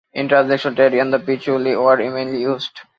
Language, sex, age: English, male, 19-29